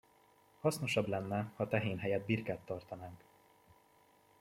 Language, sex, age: Hungarian, male, 19-29